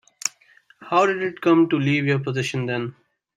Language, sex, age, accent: English, male, 19-29, India and South Asia (India, Pakistan, Sri Lanka)